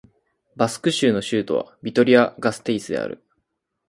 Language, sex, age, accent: Japanese, male, 19-29, 標準